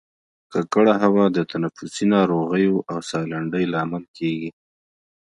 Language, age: Pashto, 30-39